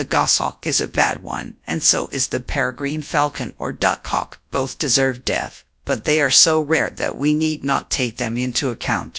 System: TTS, GradTTS